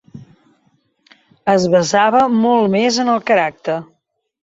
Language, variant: Catalan, Central